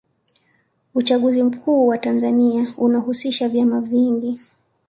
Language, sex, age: Swahili, female, 19-29